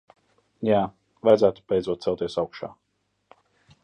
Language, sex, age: Latvian, male, 30-39